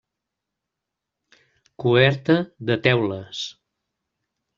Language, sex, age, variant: Catalan, male, 60-69, Central